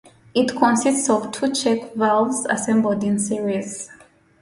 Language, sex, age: English, female, 19-29